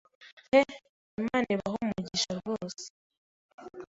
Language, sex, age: Kinyarwanda, female, 19-29